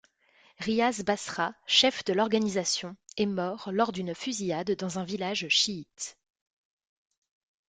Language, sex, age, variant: French, female, 19-29, Français de métropole